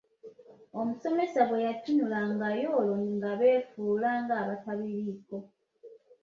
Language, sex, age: Ganda, female, 30-39